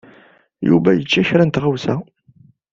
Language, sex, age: Kabyle, male, 19-29